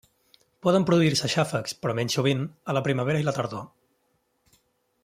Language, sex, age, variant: Catalan, male, 30-39, Central